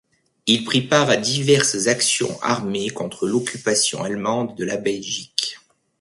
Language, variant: French, Français de métropole